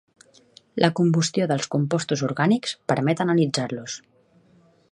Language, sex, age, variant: Catalan, female, 19-29, Central